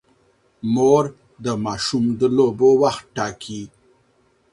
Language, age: Pashto, 40-49